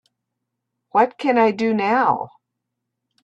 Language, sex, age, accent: English, female, 60-69, United States English